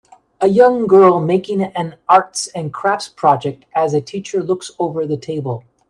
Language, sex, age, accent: English, male, 50-59, United States English